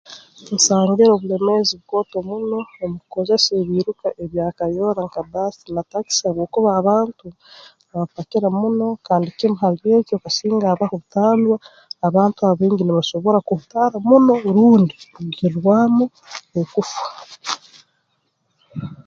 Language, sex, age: Tooro, female, 19-29